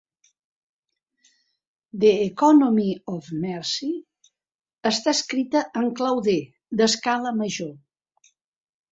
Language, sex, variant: Catalan, female, Central